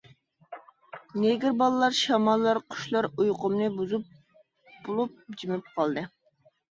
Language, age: Uyghur, 30-39